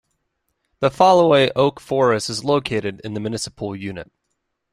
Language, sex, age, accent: English, male, 19-29, United States English